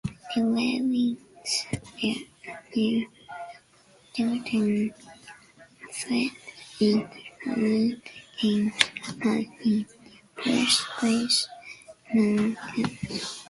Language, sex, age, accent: English, male, under 19, Australian English